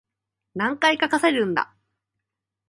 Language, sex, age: Japanese, female, 19-29